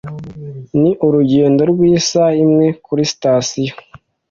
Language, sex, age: Kinyarwanda, male, 19-29